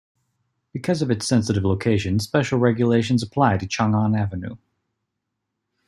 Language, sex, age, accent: English, male, 19-29, United States English